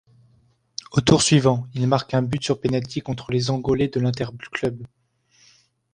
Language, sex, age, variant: French, male, 19-29, Français de métropole